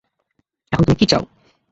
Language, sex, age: Bengali, male, 19-29